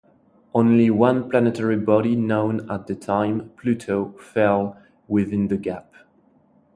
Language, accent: English, french accent